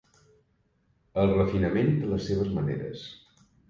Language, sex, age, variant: Catalan, male, 50-59, Septentrional